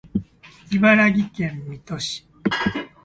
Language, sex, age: Japanese, male, 30-39